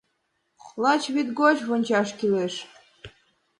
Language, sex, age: Mari, female, 19-29